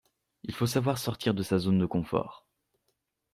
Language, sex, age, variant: French, male, under 19, Français de métropole